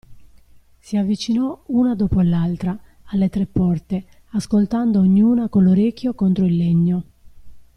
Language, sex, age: Italian, female, 50-59